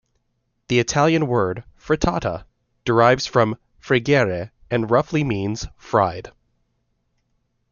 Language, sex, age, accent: English, male, 30-39, United States English